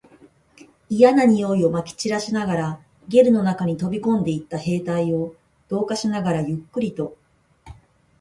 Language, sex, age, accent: Japanese, female, 40-49, 関西弁